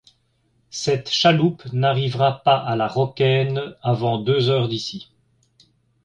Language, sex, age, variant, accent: French, male, 50-59, Français d'Europe, Français de Belgique